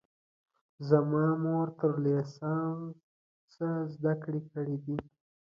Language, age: Pashto, 19-29